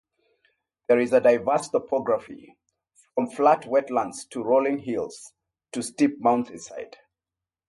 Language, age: English, 40-49